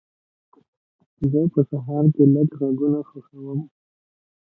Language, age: Pashto, 19-29